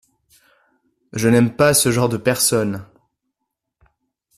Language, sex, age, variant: French, male, 19-29, Français de métropole